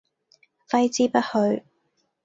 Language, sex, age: Cantonese, female, 19-29